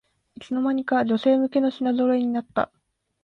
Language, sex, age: Japanese, female, under 19